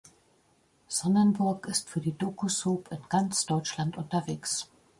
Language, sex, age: German, female, 50-59